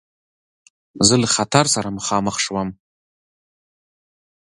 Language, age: Pashto, 30-39